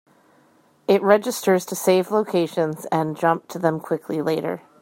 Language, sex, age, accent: English, female, 30-39, Canadian English